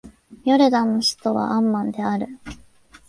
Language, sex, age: Japanese, female, 19-29